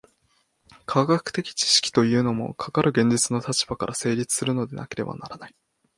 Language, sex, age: Japanese, male, 19-29